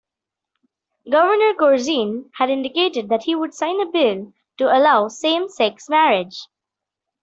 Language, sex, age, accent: English, female, under 19, India and South Asia (India, Pakistan, Sri Lanka)